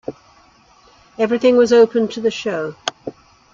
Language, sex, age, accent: English, female, 70-79, England English